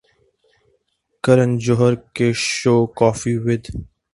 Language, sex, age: Urdu, male, 19-29